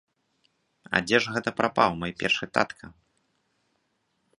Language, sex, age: Belarusian, male, 30-39